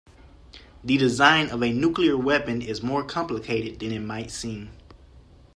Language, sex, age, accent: English, male, 19-29, United States English